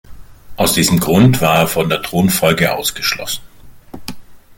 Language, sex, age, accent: German, male, 40-49, Deutschland Deutsch